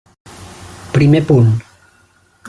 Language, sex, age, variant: Catalan, male, 30-39, Central